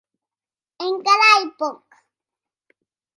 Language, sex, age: Occitan, female, 30-39